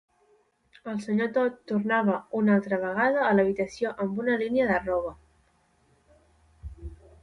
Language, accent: Catalan, central